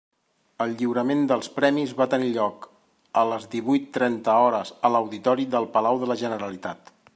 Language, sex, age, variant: Catalan, male, 40-49, Central